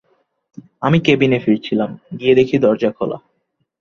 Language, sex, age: Bengali, male, under 19